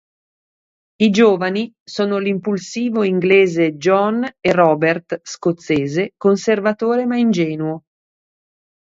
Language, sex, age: Italian, female, 40-49